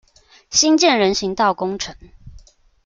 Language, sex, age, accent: Chinese, female, 19-29, 出生地：新北市